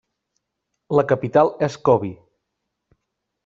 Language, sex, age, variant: Catalan, male, 30-39, Nord-Occidental